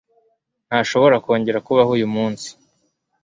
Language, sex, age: Kinyarwanda, male, 30-39